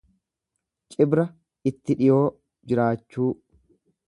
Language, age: Oromo, 30-39